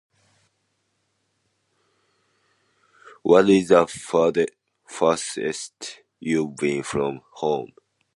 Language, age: English, under 19